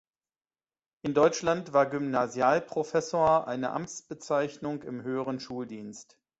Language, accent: German, Deutschland Deutsch